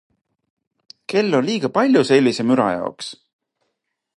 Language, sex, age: Estonian, male, 40-49